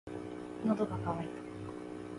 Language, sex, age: Japanese, female, 19-29